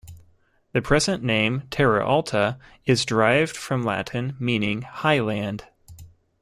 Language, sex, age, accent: English, male, 19-29, United States English